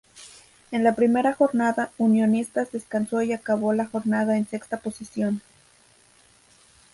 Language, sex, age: Spanish, female, under 19